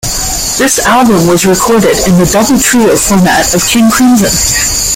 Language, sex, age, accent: English, female, 30-39, Canadian English